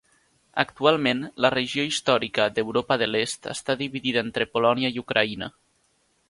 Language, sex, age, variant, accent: Catalan, male, under 19, Nord-Occidental, Tortosí